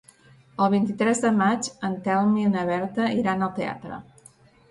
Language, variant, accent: Catalan, Central, central